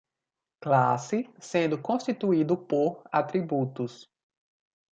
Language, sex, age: Portuguese, male, 19-29